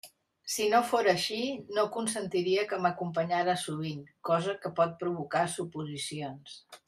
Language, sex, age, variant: Catalan, female, 50-59, Central